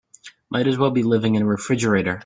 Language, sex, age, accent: English, male, 19-29, United States English